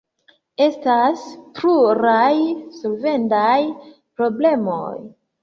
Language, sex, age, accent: Esperanto, female, 19-29, Internacia